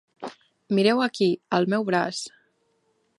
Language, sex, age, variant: Catalan, female, 19-29, Nord-Occidental